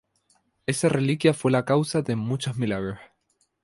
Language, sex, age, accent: Spanish, male, 19-29, España: Islas Canarias